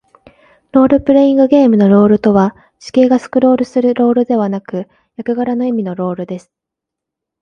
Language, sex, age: Japanese, female, 19-29